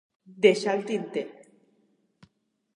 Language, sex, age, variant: Catalan, female, under 19, Balear